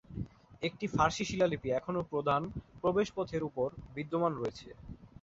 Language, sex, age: Bengali, male, under 19